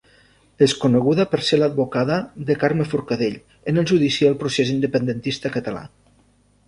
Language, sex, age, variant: Catalan, male, 40-49, Central